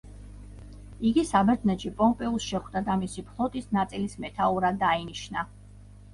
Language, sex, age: Georgian, female, 40-49